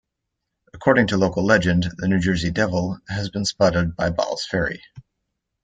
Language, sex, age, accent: English, male, 40-49, United States English